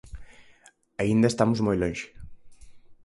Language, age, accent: Galician, 19-29, Oriental (común en zona oriental)